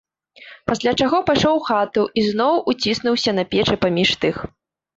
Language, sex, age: Belarusian, female, 19-29